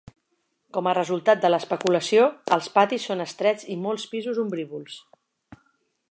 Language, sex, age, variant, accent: Catalan, female, 40-49, Central, central; Oriental